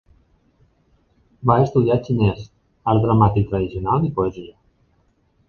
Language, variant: Catalan, Septentrional